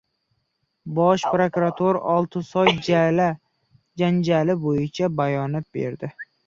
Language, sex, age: Uzbek, male, 19-29